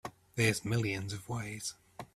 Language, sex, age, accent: English, male, 30-39, New Zealand English